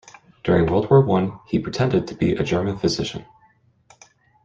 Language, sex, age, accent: English, male, 30-39, United States English